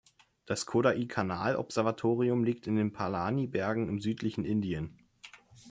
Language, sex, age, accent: German, male, 19-29, Deutschland Deutsch